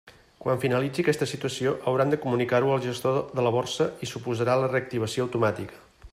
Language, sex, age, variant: Catalan, male, 50-59, Central